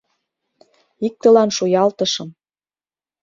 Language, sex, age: Mari, female, 19-29